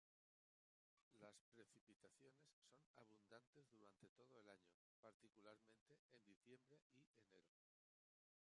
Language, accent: Spanish, España: Centro-Sur peninsular (Madrid, Toledo, Castilla-La Mancha)